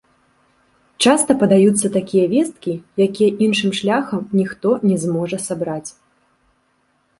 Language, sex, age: Belarusian, female, 30-39